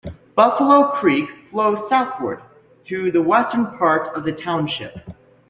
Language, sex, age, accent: English, male, under 19, United States English